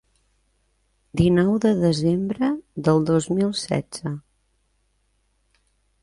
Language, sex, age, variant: Catalan, female, 50-59, Central